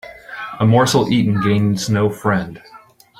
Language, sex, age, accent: English, male, 40-49, United States English